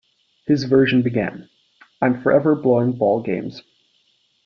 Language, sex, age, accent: English, male, under 19, United States English